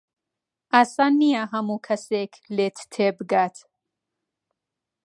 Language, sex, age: Central Kurdish, female, 30-39